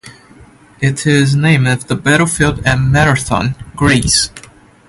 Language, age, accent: English, under 19, United States English